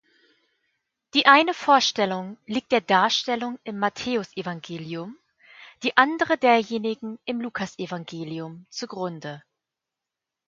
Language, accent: German, Deutschland Deutsch